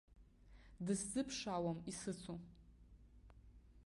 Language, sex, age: Abkhazian, female, 19-29